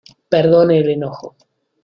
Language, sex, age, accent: Spanish, male, 40-49, Rioplatense: Argentina, Uruguay, este de Bolivia, Paraguay